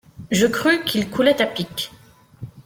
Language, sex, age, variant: French, female, 40-49, Français de métropole